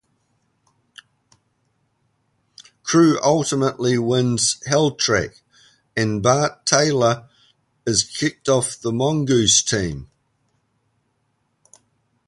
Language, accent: English, New Zealand English